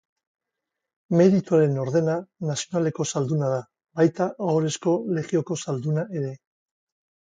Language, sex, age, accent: Basque, male, 50-59, Mendebalekoa (Araba, Bizkaia, Gipuzkoako mendebaleko herri batzuk)